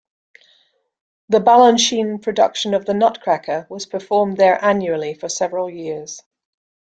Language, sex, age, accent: English, female, 50-59, Scottish English